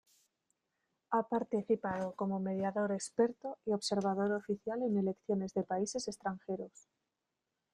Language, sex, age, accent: Spanish, female, 19-29, España: Centro-Sur peninsular (Madrid, Toledo, Castilla-La Mancha)